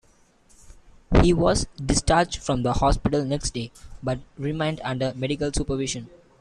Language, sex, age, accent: English, male, 19-29, India and South Asia (India, Pakistan, Sri Lanka)